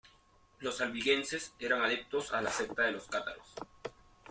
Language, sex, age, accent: Spanish, male, 30-39, Andino-Pacífico: Colombia, Perú, Ecuador, oeste de Bolivia y Venezuela andina